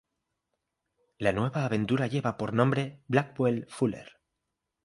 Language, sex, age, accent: Spanish, male, 19-29, España: Norte peninsular (Asturias, Castilla y León, Cantabria, País Vasco, Navarra, Aragón, La Rioja, Guadalajara, Cuenca)